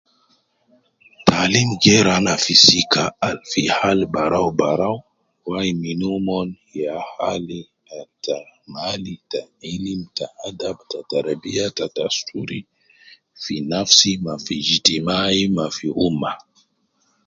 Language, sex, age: Nubi, male, 30-39